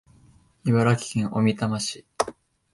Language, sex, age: Japanese, male, 19-29